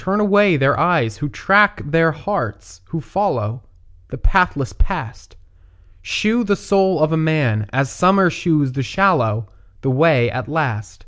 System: none